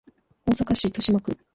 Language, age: Japanese, 19-29